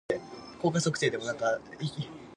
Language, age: Japanese, 19-29